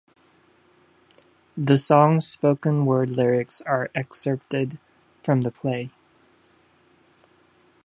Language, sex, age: English, male, 19-29